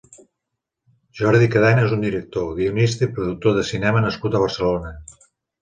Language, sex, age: Catalan, male, 40-49